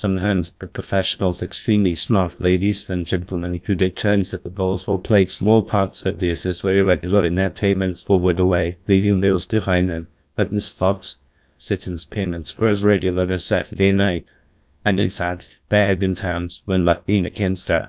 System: TTS, GlowTTS